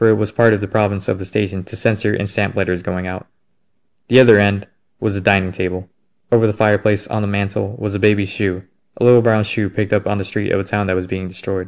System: none